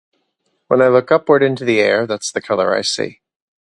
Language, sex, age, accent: English, male, 40-49, United States English